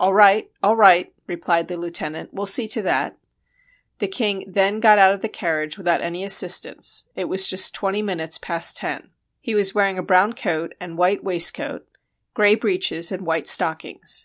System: none